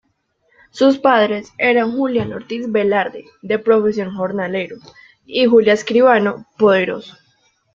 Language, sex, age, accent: Spanish, female, under 19, América central